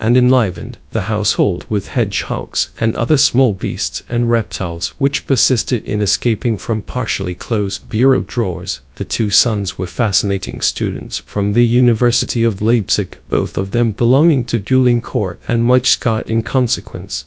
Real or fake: fake